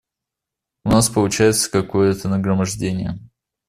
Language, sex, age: Russian, male, under 19